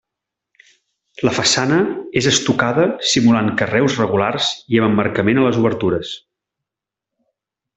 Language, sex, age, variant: Catalan, male, 40-49, Central